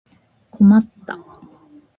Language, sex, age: Japanese, female, 40-49